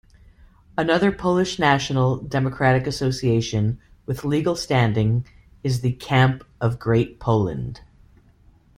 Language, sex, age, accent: English, female, 40-49, United States English